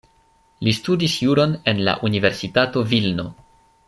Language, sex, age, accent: Esperanto, male, 19-29, Internacia